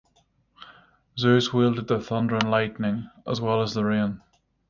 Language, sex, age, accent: English, male, 30-39, Northern Irish